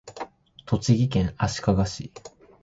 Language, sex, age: Japanese, male, 19-29